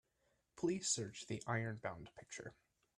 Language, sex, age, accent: English, male, 19-29, United States English